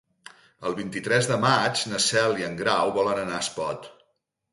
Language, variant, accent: Catalan, Central, central